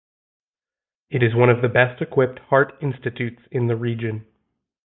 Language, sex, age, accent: English, male, 19-29, United States English